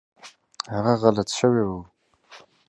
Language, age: English, 19-29